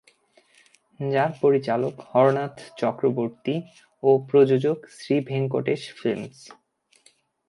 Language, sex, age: Bengali, male, 30-39